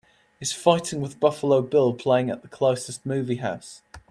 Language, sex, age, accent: English, male, 19-29, England English